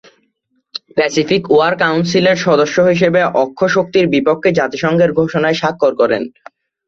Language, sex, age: Bengali, male, 19-29